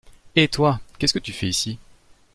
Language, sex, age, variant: French, male, 19-29, Français de métropole